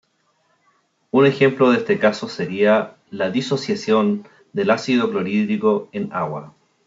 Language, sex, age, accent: Spanish, male, 30-39, Chileno: Chile, Cuyo